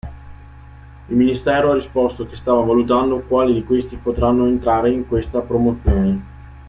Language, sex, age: Italian, male, 19-29